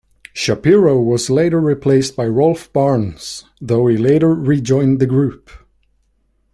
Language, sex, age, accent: English, male, 19-29, United States English